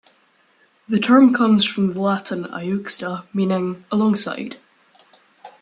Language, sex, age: English, male, under 19